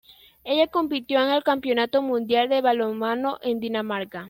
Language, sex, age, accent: Spanish, female, under 19, Andino-Pacífico: Colombia, Perú, Ecuador, oeste de Bolivia y Venezuela andina